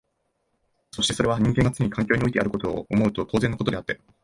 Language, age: Japanese, 19-29